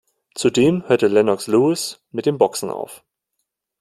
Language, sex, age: German, male, 19-29